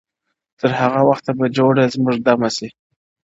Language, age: Pashto, 19-29